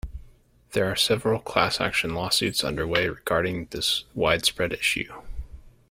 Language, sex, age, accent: English, male, 19-29, United States English